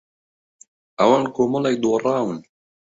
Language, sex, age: Central Kurdish, male, 19-29